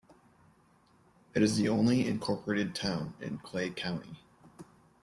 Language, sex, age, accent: English, male, 19-29, United States English